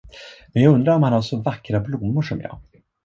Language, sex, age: Swedish, male, 30-39